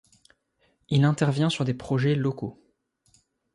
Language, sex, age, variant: French, male, 19-29, Français de métropole